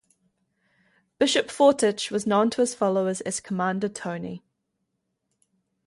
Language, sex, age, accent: English, female, 19-29, New Zealand English